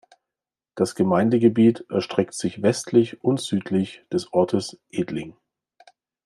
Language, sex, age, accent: German, male, 40-49, Deutschland Deutsch